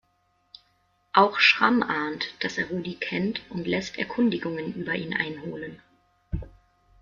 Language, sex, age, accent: German, female, 19-29, Deutschland Deutsch